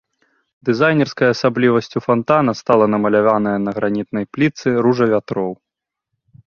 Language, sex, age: Belarusian, male, 19-29